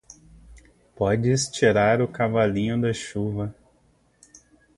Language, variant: Portuguese, Portuguese (Brasil)